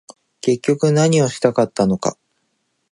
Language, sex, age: Japanese, male, 19-29